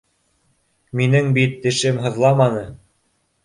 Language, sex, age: Bashkir, male, 19-29